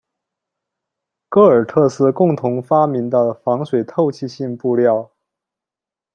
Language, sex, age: Chinese, male, 30-39